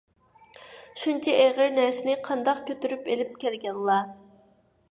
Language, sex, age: Uyghur, female, 19-29